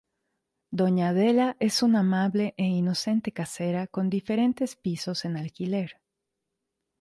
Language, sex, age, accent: Spanish, female, 40-49, México; Andino-Pacífico: Colombia, Perú, Ecuador, oeste de Bolivia y Venezuela andina